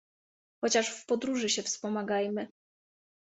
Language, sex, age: Polish, female, 30-39